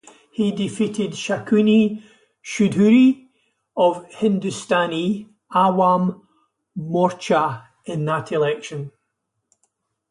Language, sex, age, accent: English, male, 70-79, Scottish English